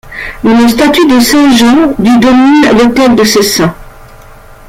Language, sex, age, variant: French, female, 50-59, Français de métropole